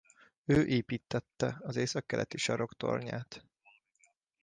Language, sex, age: Hungarian, male, 30-39